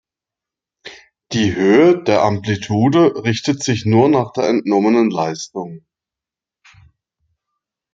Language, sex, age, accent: German, male, 30-39, Deutschland Deutsch